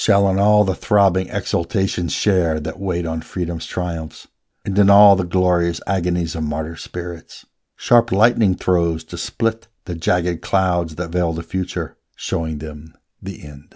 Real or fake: real